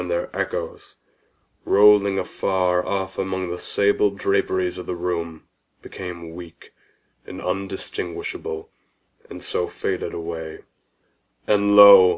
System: none